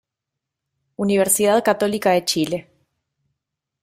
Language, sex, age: Spanish, female, 30-39